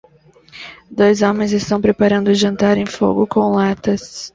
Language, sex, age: Portuguese, female, 19-29